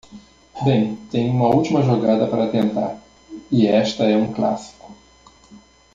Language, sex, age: Portuguese, male, 50-59